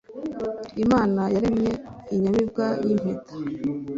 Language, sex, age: Kinyarwanda, female, 19-29